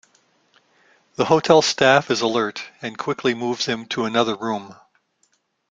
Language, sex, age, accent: English, male, 60-69, United States English